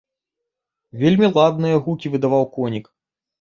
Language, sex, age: Belarusian, male, 30-39